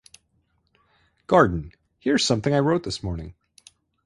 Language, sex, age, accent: English, male, 30-39, United States English